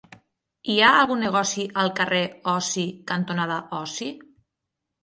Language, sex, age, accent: Catalan, female, 30-39, Ebrenc